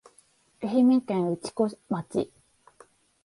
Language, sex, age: Japanese, female, 19-29